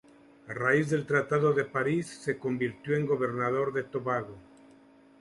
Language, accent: Spanish, México